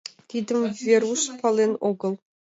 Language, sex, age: Mari, female, 19-29